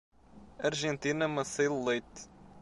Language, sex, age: Portuguese, male, 19-29